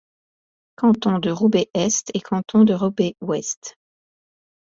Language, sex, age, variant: French, female, 40-49, Français de métropole